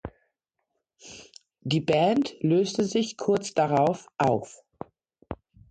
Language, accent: German, Deutschland Deutsch